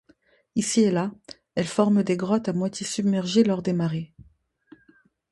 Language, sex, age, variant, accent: French, female, 30-39, Français du nord de l'Afrique, Français du Maroc